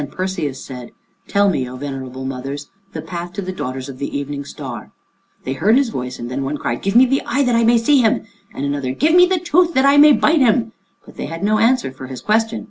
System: none